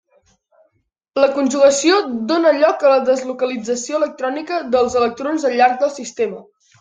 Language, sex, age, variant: Catalan, male, under 19, Central